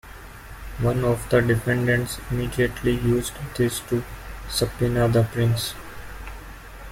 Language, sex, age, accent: English, male, 19-29, India and South Asia (India, Pakistan, Sri Lanka)